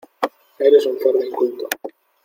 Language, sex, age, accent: Spanish, male, 19-29, España: Norte peninsular (Asturias, Castilla y León, Cantabria, País Vasco, Navarra, Aragón, La Rioja, Guadalajara, Cuenca)